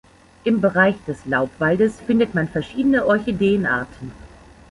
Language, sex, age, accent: German, female, 40-49, Deutschland Deutsch